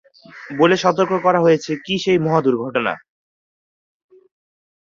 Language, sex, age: Bengali, male, 19-29